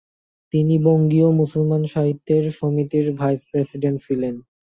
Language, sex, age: Bengali, male, 19-29